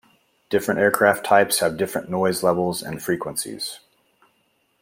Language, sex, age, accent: English, male, 40-49, United States English